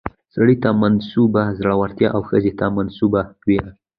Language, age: Pashto, under 19